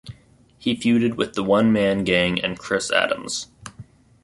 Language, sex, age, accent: English, male, 19-29, United States English